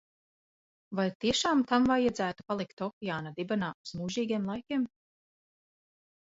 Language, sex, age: Latvian, female, 40-49